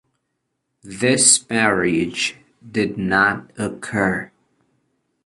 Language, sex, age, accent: English, male, 40-49, United States English